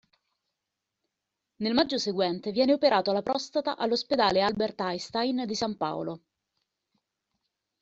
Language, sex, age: Italian, female, 40-49